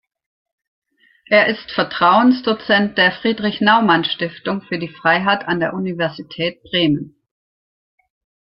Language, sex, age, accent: German, female, 60-69, Deutschland Deutsch